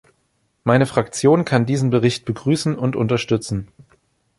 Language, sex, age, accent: German, male, 19-29, Deutschland Deutsch